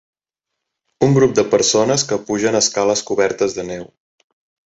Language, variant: Catalan, Central